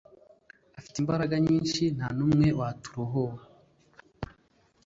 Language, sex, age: Kinyarwanda, male, 19-29